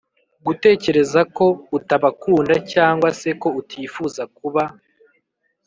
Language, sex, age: Kinyarwanda, male, 19-29